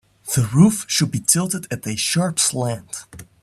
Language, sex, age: English, male, 19-29